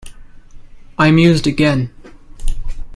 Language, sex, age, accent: English, male, 19-29, United States English